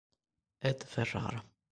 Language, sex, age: Italian, male, 19-29